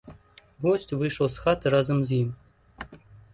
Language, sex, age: Belarusian, male, 30-39